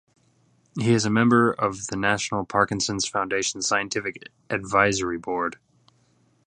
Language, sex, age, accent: English, male, 30-39, United States English